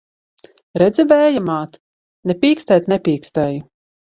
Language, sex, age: Latvian, female, 30-39